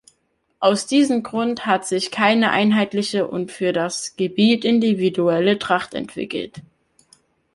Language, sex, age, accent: German, male, under 19, Deutschland Deutsch